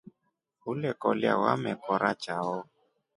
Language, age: Rombo, 19-29